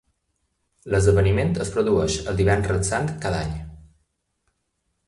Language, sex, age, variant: Catalan, male, 30-39, Balear